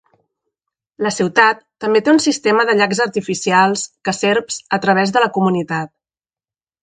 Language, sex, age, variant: Catalan, female, 40-49, Central